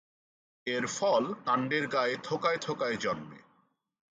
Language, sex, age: Bengali, male, 40-49